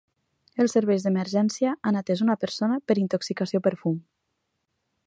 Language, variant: Catalan, Nord-Occidental